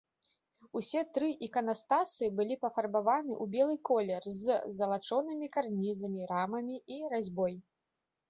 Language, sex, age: Belarusian, female, 19-29